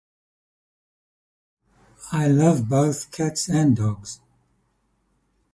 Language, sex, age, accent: English, male, 50-59, Southern African (South Africa, Zimbabwe, Namibia)